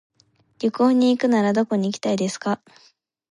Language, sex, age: Japanese, female, under 19